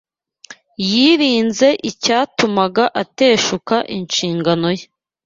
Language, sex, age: Kinyarwanda, female, 19-29